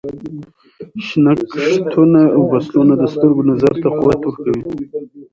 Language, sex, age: Pashto, male, 19-29